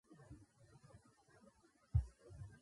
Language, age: Pashto, 19-29